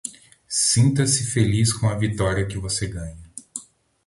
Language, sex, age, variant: Portuguese, male, 30-39, Portuguese (Brasil)